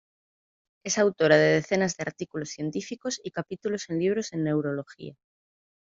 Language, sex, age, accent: Spanish, female, 30-39, España: Norte peninsular (Asturias, Castilla y León, Cantabria, País Vasco, Navarra, Aragón, La Rioja, Guadalajara, Cuenca)